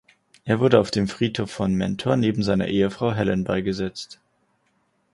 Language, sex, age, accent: German, male, 19-29, Deutschland Deutsch